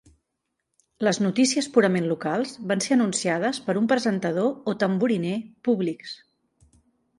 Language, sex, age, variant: Catalan, female, 50-59, Central